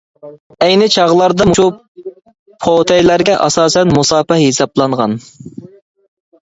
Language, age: Uyghur, 19-29